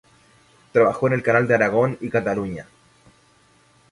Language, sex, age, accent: Spanish, male, 30-39, Chileno: Chile, Cuyo